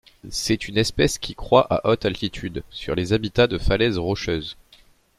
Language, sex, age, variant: French, male, 30-39, Français de métropole